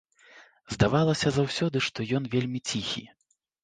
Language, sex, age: Belarusian, male, 19-29